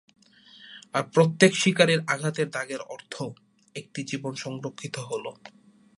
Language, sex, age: Bengali, male, 19-29